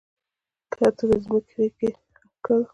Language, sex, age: Pashto, female, 19-29